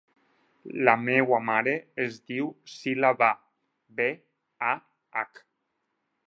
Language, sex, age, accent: Catalan, male, 30-39, Tortosí